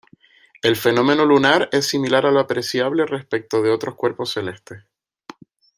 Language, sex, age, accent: Spanish, male, 30-39, España: Islas Canarias